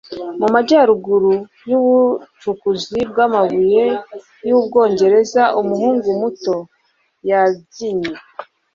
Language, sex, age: Kinyarwanda, female, 19-29